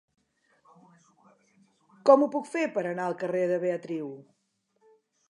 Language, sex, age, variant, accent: Catalan, female, 60-69, Central, central